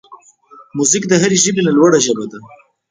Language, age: Pashto, 19-29